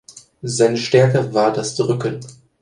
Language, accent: German, Deutschland Deutsch